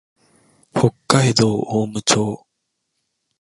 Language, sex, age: Japanese, male, 19-29